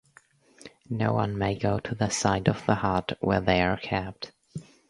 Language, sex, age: English, female, under 19